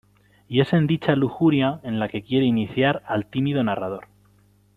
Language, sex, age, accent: Spanish, male, 19-29, España: Centro-Sur peninsular (Madrid, Toledo, Castilla-La Mancha)